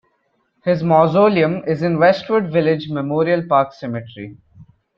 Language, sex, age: English, male, under 19